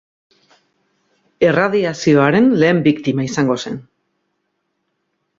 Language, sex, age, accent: Basque, female, 40-49, Mendebalekoa (Araba, Bizkaia, Gipuzkoako mendebaleko herri batzuk)